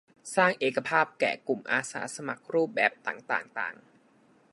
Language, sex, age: Thai, male, 19-29